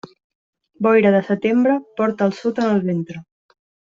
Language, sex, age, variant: Catalan, female, 19-29, Central